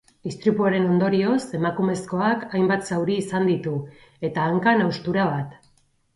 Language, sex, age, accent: Basque, female, 40-49, Erdialdekoa edo Nafarra (Gipuzkoa, Nafarroa)